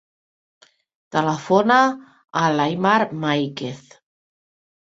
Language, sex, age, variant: Catalan, female, 40-49, Central